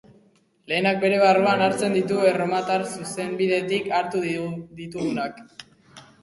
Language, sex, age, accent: Basque, female, 90+, Erdialdekoa edo Nafarra (Gipuzkoa, Nafarroa)